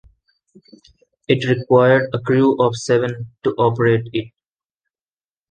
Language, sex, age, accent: English, male, 19-29, India and South Asia (India, Pakistan, Sri Lanka)